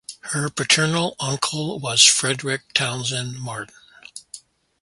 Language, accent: English, Canadian English